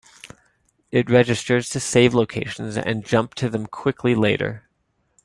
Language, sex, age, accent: English, male, 30-39, United States English